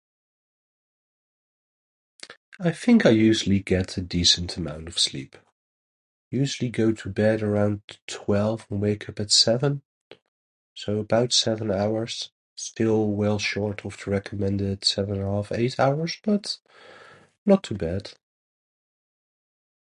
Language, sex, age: English, male, 30-39